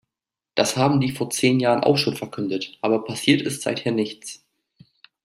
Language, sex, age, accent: German, male, 19-29, Deutschland Deutsch